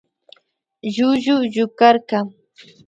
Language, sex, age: Imbabura Highland Quichua, female, 19-29